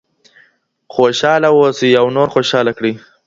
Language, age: Pashto, under 19